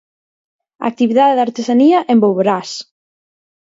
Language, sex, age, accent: Galician, female, 30-39, Central (gheada)